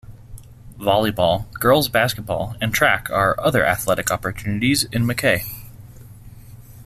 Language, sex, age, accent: English, male, 19-29, United States English